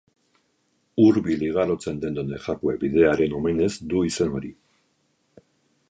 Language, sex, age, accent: Basque, male, 50-59, Erdialdekoa edo Nafarra (Gipuzkoa, Nafarroa)